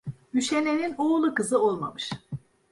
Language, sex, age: Turkish, female, 50-59